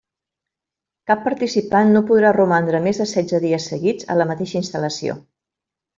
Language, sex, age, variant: Catalan, female, 50-59, Central